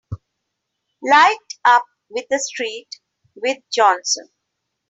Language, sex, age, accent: English, female, 50-59, India and South Asia (India, Pakistan, Sri Lanka)